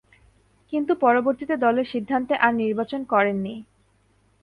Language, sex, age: Bengali, female, 19-29